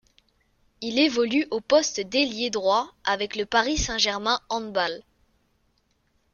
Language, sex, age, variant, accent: French, male, 19-29, Français d'Europe, Français de Belgique